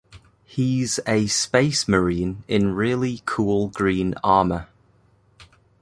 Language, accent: English, England English